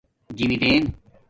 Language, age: Domaaki, 40-49